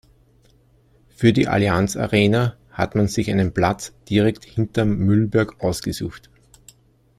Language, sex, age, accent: German, male, 40-49, Österreichisches Deutsch